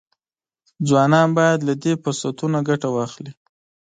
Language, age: Pashto, 19-29